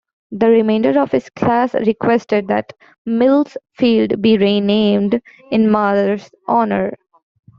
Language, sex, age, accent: English, female, 19-29, United States English